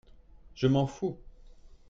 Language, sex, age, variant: French, male, 30-39, Français de métropole